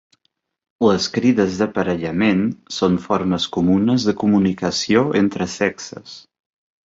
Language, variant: Catalan, Balear